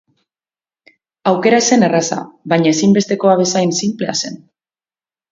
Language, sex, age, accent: Basque, female, 30-39, Mendebalekoa (Araba, Bizkaia, Gipuzkoako mendebaleko herri batzuk)